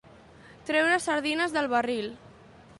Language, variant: Catalan, Central